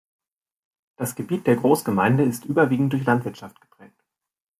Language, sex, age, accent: German, male, 19-29, Deutschland Deutsch